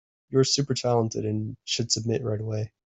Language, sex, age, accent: English, male, 19-29, United States English